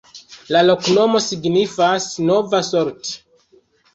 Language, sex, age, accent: Esperanto, male, 30-39, Internacia